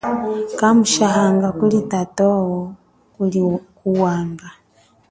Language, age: Chokwe, 40-49